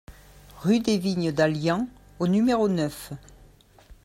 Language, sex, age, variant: French, female, 60-69, Français de métropole